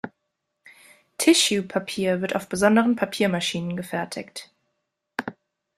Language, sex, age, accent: German, female, 19-29, Deutschland Deutsch